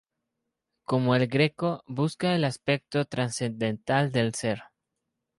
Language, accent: Spanish, México